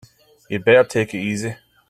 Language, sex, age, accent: English, male, 19-29, Scottish English